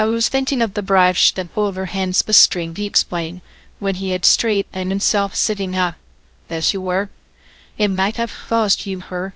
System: TTS, VITS